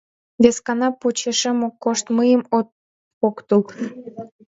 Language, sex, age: Mari, female, 19-29